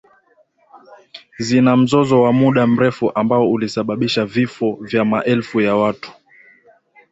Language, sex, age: Swahili, male, 19-29